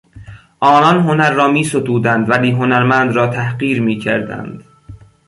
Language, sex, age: Persian, male, under 19